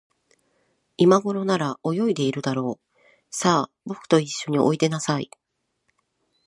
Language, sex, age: Japanese, female, 40-49